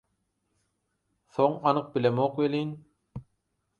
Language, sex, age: Turkmen, male, 30-39